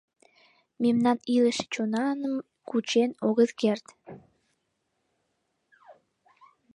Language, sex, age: Mari, female, under 19